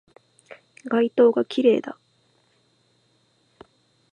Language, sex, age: Japanese, female, 19-29